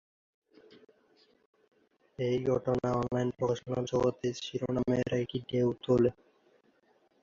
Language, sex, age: Bengali, male, under 19